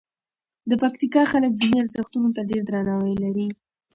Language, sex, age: Pashto, female, 19-29